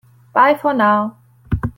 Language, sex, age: English, female, 19-29